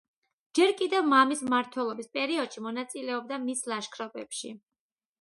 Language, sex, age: Georgian, female, 30-39